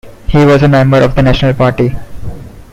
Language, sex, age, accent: English, male, 19-29, India and South Asia (India, Pakistan, Sri Lanka)